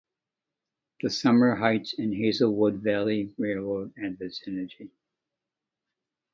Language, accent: English, United States English